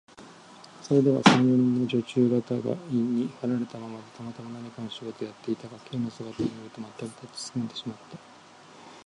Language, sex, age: Japanese, male, 40-49